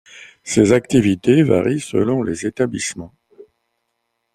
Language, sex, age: French, male, 50-59